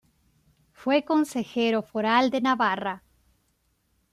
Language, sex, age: Spanish, female, 30-39